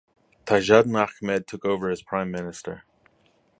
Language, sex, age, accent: English, male, 40-49, United States English